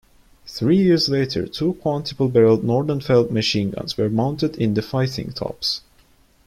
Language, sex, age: English, male, 19-29